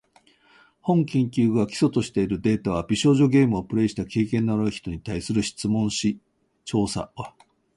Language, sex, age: Japanese, male, 60-69